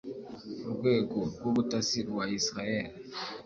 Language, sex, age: Kinyarwanda, male, 19-29